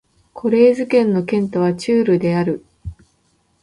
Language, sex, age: Japanese, female, 30-39